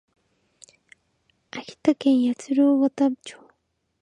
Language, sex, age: Japanese, female, 19-29